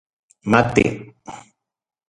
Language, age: Central Puebla Nahuatl, 30-39